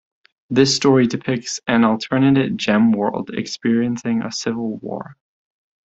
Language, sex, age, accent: English, male, 19-29, United States English